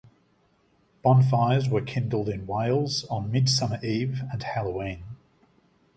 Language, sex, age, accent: English, male, 50-59, Australian English